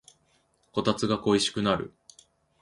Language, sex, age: Japanese, male, 19-29